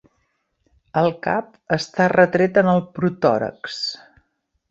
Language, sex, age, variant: Catalan, female, 50-59, Central